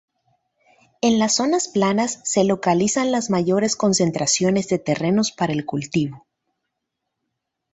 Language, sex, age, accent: Spanish, female, 30-39, América central